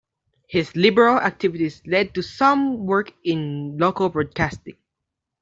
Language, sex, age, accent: English, male, under 19, Filipino